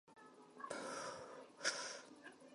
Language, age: English, 19-29